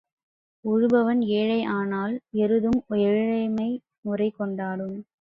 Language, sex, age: Tamil, female, under 19